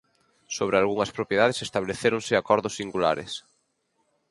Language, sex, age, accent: Galician, male, 19-29, Normativo (estándar)